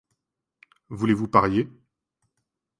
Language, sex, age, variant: French, male, 30-39, Français de métropole